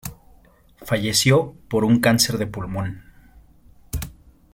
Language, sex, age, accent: Spanish, male, 30-39, México